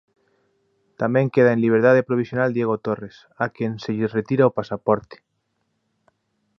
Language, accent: Galician, Oriental (común en zona oriental)